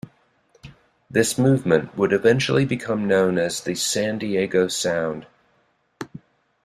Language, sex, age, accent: English, male, 50-59, United States English